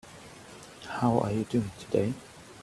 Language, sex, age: English, male, 40-49